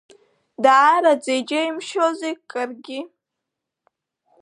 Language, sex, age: Abkhazian, female, under 19